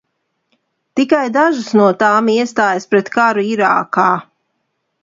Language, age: Latvian, 40-49